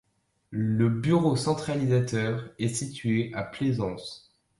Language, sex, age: French, male, under 19